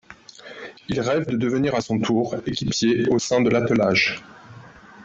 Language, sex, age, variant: French, male, 30-39, Français de métropole